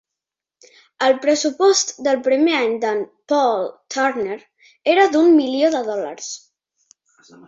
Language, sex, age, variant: Catalan, female, 50-59, Central